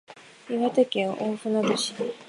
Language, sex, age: Japanese, female, 19-29